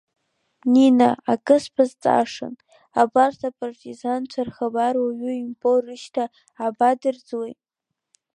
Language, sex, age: Abkhazian, female, under 19